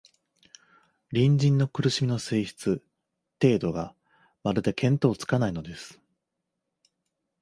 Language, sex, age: Japanese, male, 30-39